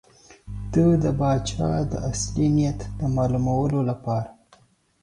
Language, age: Pashto, 19-29